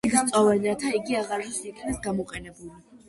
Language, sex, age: Georgian, female, under 19